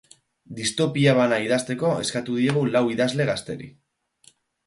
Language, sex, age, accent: Basque, male, 30-39, Mendebalekoa (Araba, Bizkaia, Gipuzkoako mendebaleko herri batzuk)